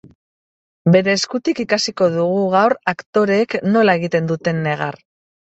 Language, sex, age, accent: Basque, female, 50-59, Mendebalekoa (Araba, Bizkaia, Gipuzkoako mendebaleko herri batzuk)